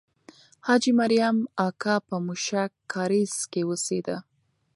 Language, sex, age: Pashto, female, 19-29